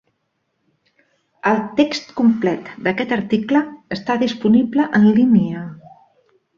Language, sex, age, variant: Catalan, female, 50-59, Central